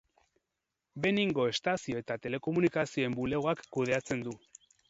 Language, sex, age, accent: Basque, male, 40-49, Erdialdekoa edo Nafarra (Gipuzkoa, Nafarroa)